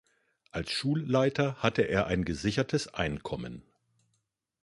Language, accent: German, Deutschland Deutsch